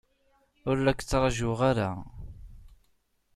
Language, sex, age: Kabyle, male, 30-39